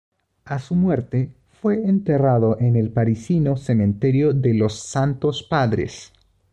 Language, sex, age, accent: Spanish, male, 19-29, Chileno: Chile, Cuyo